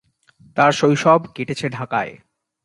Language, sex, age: Bengali, male, 19-29